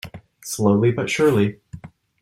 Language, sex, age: English, male, 19-29